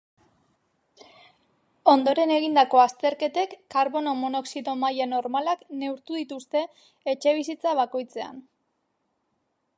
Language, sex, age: Basque, female, 19-29